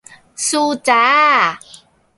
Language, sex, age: Thai, male, under 19